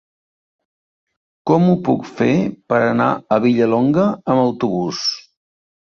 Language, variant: Catalan, Central